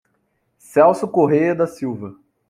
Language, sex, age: Portuguese, male, 19-29